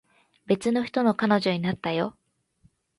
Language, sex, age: Japanese, female, 19-29